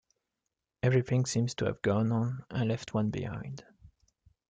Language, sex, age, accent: English, male, 19-29, Irish English